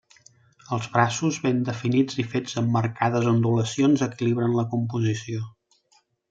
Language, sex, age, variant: Catalan, male, 30-39, Central